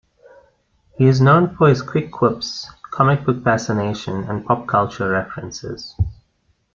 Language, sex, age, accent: English, male, 19-29, Southern African (South Africa, Zimbabwe, Namibia)